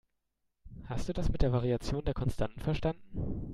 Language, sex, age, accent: German, male, 19-29, Deutschland Deutsch